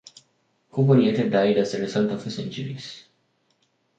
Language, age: English, 19-29